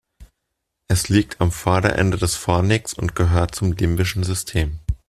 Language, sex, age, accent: German, male, 19-29, Deutschland Deutsch